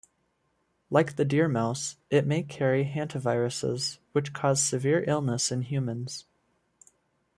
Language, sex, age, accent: English, male, 19-29, United States English